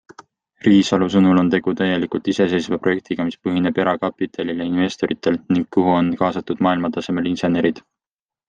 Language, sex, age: Estonian, male, 19-29